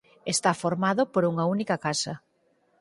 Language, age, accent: Galician, 40-49, Oriental (común en zona oriental)